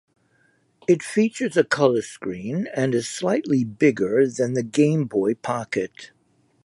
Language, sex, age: English, male, 70-79